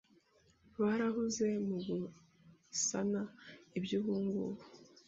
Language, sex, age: Kinyarwanda, female, 50-59